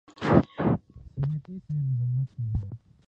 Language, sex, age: Urdu, male, 19-29